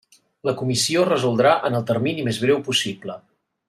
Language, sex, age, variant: Catalan, male, 40-49, Central